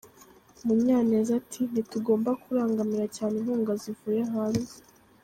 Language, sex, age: Kinyarwanda, female, under 19